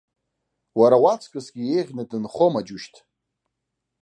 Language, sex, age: Abkhazian, male, 19-29